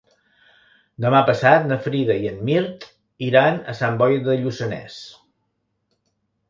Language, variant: Catalan, Central